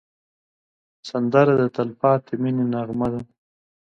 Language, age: Pashto, 19-29